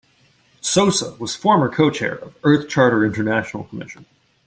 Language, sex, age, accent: English, male, 19-29, United States English